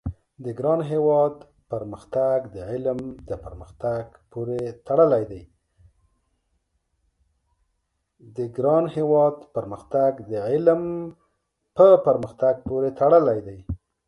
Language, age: Pashto, 40-49